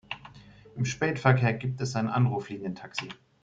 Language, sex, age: German, male, 30-39